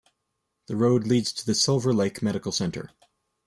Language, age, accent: English, 19-29, United States English